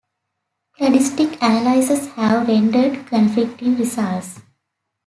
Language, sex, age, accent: English, female, 19-29, United States English